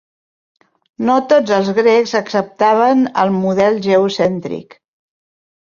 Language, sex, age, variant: Catalan, female, 60-69, Central